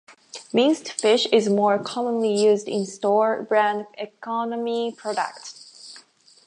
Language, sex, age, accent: English, female, 19-29, Canadian English